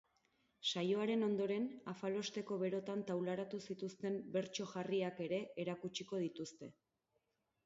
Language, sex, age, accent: Basque, female, 30-39, Erdialdekoa edo Nafarra (Gipuzkoa, Nafarroa)